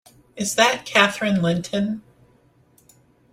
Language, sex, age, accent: English, female, 30-39, United States English